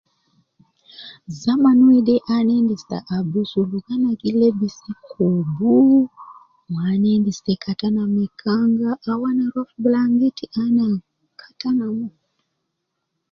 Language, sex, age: Nubi, female, 50-59